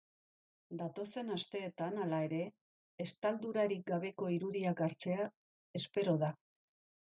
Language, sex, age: Basque, female, 50-59